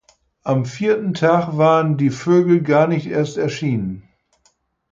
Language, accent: German, Norddeutsch